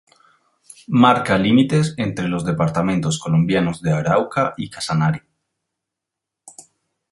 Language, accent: Spanish, Andino-Pacífico: Colombia, Perú, Ecuador, oeste de Bolivia y Venezuela andina